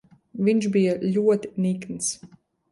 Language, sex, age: Latvian, female, 19-29